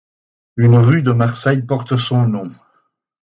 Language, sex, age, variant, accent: French, male, 60-69, Français d'Europe, Français de Belgique